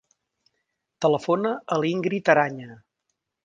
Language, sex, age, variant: Catalan, male, 50-59, Central